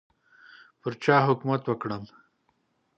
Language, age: Pashto, 40-49